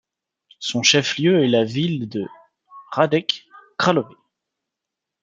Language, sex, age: French, male, 30-39